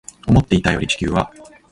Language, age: Japanese, 40-49